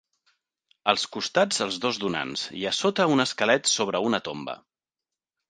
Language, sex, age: Catalan, male, 30-39